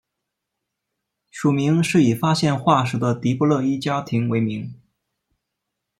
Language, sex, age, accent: Chinese, male, 19-29, 出生地：四川省